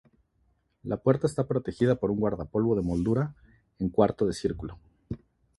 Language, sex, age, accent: Spanish, male, 30-39, México